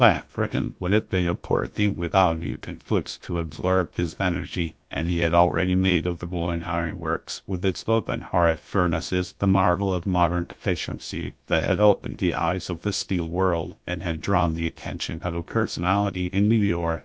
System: TTS, GlowTTS